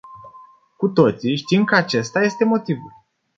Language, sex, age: Romanian, male, 19-29